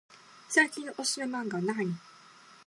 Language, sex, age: Japanese, female, 19-29